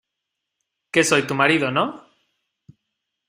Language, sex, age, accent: Spanish, male, 19-29, España: Norte peninsular (Asturias, Castilla y León, Cantabria, País Vasco, Navarra, Aragón, La Rioja, Guadalajara, Cuenca)